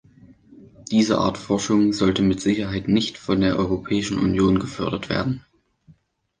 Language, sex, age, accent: German, male, under 19, Deutschland Deutsch